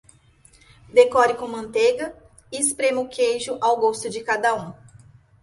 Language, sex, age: Portuguese, female, 30-39